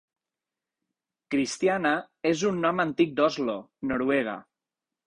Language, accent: Catalan, valencià